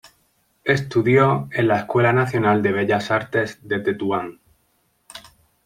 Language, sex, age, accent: Spanish, male, 30-39, España: Sur peninsular (Andalucia, Extremadura, Murcia)